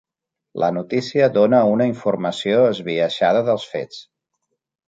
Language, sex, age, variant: Catalan, male, 40-49, Central